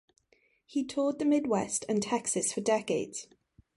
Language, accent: English, Welsh English